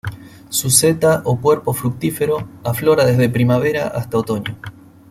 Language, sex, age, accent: Spanish, male, 40-49, Rioplatense: Argentina, Uruguay, este de Bolivia, Paraguay